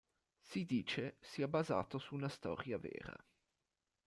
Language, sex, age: Italian, male, 19-29